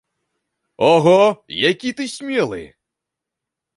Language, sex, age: Belarusian, male, 19-29